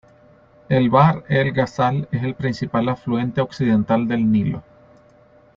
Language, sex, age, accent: Spanish, male, 30-39, Andino-Pacífico: Colombia, Perú, Ecuador, oeste de Bolivia y Venezuela andina